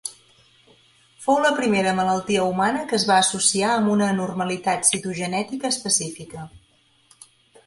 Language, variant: Catalan, Central